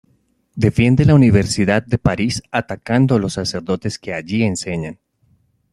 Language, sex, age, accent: Spanish, male, 30-39, Andino-Pacífico: Colombia, Perú, Ecuador, oeste de Bolivia y Venezuela andina